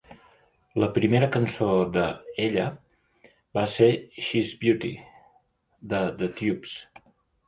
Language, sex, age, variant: Catalan, male, 50-59, Central